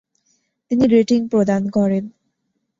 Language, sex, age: Bengali, female, under 19